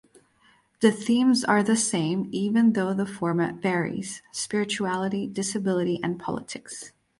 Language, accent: English, United States English